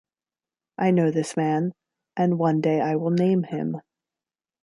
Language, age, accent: English, 30-39, United States English